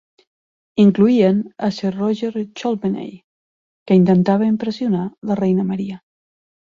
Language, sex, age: Catalan, female, 50-59